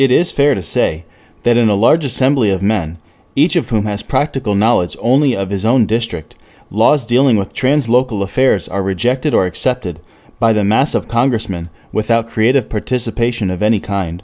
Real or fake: real